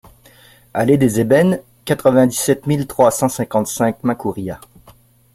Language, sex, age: French, male, 40-49